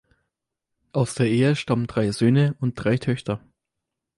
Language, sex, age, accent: German, male, 19-29, Deutschland Deutsch